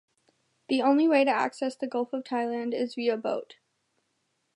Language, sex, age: English, female, 19-29